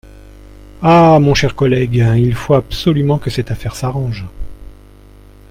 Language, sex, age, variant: French, female, under 19, Français de métropole